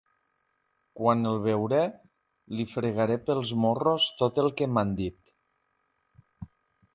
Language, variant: Catalan, Septentrional